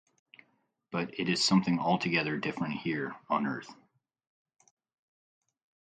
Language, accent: English, United States English